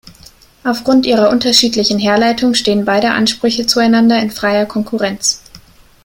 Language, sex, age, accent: German, female, 19-29, Deutschland Deutsch